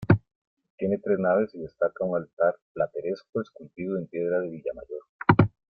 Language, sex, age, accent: Spanish, male, 50-59, América central